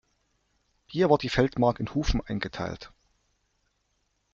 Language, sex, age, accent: German, male, 50-59, Deutschland Deutsch